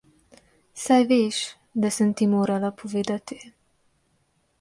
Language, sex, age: Slovenian, female, 19-29